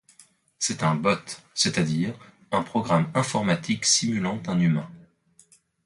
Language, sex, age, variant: French, male, 30-39, Français de métropole